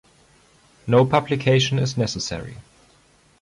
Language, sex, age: English, male, 19-29